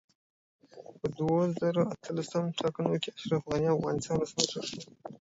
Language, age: Pashto, 19-29